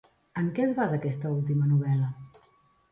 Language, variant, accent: Catalan, Central, central